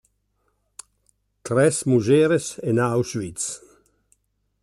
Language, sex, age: Italian, male, 60-69